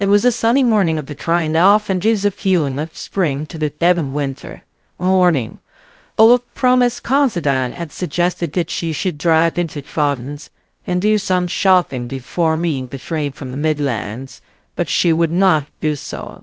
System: TTS, VITS